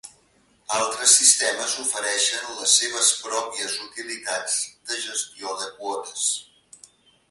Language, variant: Catalan, Central